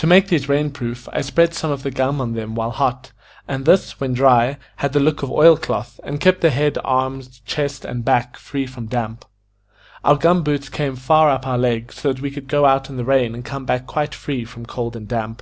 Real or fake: real